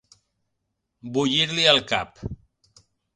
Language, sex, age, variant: Catalan, male, 50-59, Central